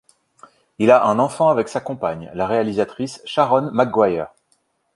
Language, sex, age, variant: French, male, 30-39, Français de métropole